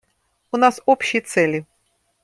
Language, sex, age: Russian, female, 50-59